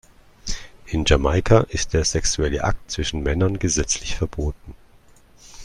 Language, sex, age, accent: German, male, 30-39, Deutschland Deutsch